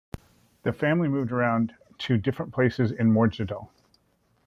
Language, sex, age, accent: English, male, 40-49, United States English